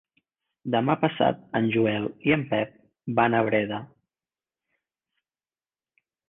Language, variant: Catalan, Central